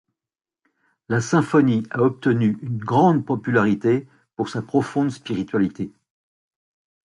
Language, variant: French, Français de métropole